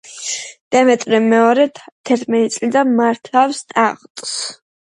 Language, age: Georgian, 40-49